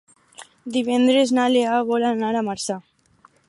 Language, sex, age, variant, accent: Catalan, female, under 19, Alacantí, valencià